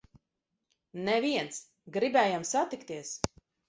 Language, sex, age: Latvian, female, 30-39